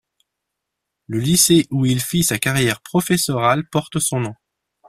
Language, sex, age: French, male, 40-49